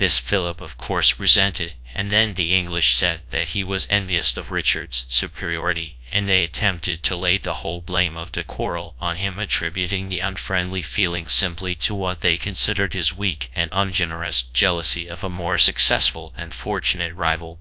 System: TTS, GradTTS